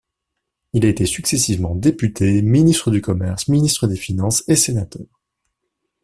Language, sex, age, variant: French, male, 19-29, Français de métropole